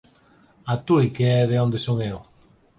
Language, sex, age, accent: Galician, male, 40-49, Normativo (estándar)